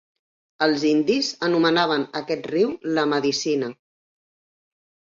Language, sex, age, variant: Catalan, female, 50-59, Central